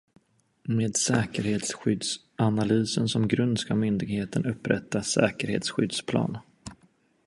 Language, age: Swedish, 30-39